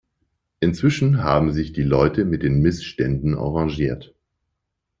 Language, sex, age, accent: German, male, 40-49, Deutschland Deutsch